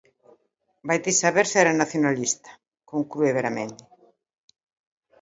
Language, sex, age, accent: Galician, female, 50-59, Normativo (estándar)